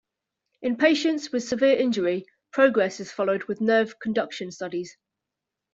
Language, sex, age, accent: English, female, 40-49, England English